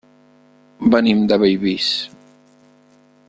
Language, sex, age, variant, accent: Catalan, male, 40-49, Central, central